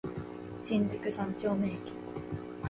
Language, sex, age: Japanese, female, 19-29